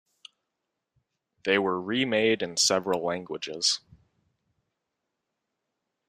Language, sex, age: English, male, 19-29